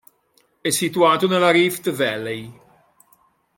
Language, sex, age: Italian, male, 60-69